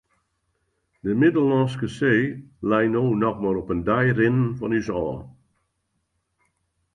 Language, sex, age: Western Frisian, male, 80-89